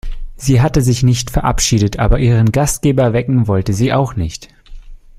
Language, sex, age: German, male, 19-29